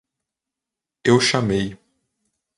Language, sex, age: Portuguese, male, 19-29